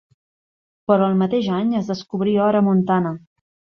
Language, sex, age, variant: Catalan, female, 40-49, Central